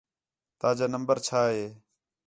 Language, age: Khetrani, 19-29